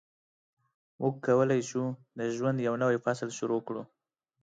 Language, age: Pashto, 19-29